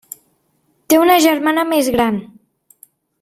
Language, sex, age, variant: Catalan, female, under 19, Central